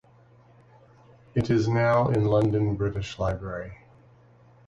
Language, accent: English, United States English